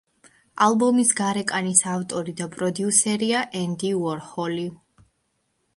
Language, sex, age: Georgian, female, 19-29